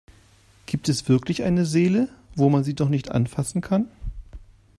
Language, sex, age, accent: German, male, 40-49, Deutschland Deutsch